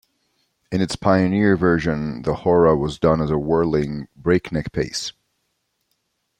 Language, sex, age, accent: English, male, 30-39, United States English